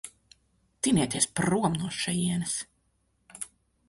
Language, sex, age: Latvian, female, 30-39